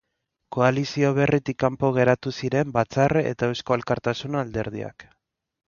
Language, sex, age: Basque, male, 30-39